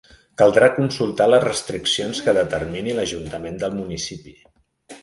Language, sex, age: Catalan, male, 50-59